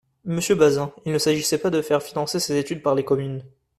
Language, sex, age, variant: French, male, 19-29, Français d'Europe